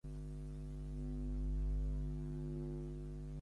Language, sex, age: Bengali, male, 19-29